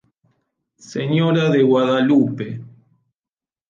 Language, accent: Spanish, Rioplatense: Argentina, Uruguay, este de Bolivia, Paraguay